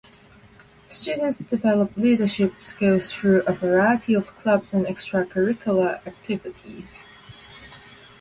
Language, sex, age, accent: English, female, 19-29, Hong Kong English